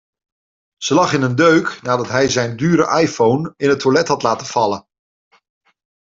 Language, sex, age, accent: Dutch, male, 40-49, Nederlands Nederlands